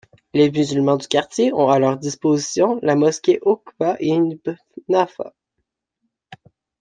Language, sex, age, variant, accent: French, male, 19-29, Français d'Amérique du Nord, Français du Canada